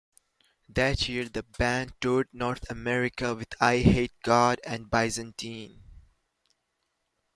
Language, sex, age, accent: English, male, 19-29, West Indies and Bermuda (Bahamas, Bermuda, Jamaica, Trinidad)